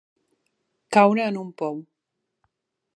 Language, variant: Catalan, Central